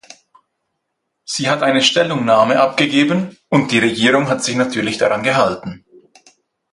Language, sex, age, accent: German, male, 40-49, Schweizerdeutsch